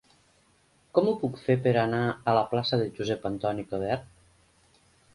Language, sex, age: Catalan, female, 50-59